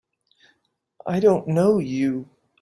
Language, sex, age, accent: English, male, 40-49, United States English